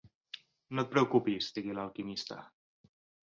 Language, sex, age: Catalan, male, 30-39